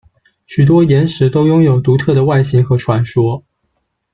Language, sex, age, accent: Chinese, male, 19-29, 出生地：福建省